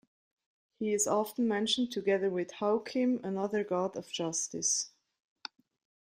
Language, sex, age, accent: English, female, 30-39, United States English